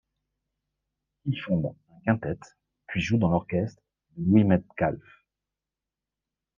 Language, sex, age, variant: French, male, 50-59, Français de métropole